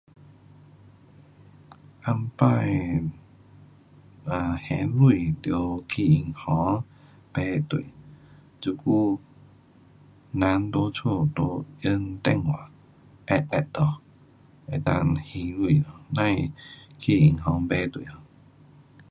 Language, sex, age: Pu-Xian Chinese, male, 40-49